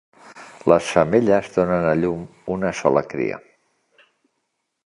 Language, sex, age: Catalan, male, 50-59